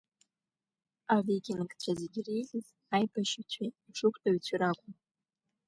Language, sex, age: Abkhazian, female, under 19